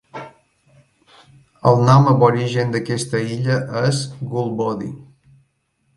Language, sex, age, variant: Catalan, male, 50-59, Balear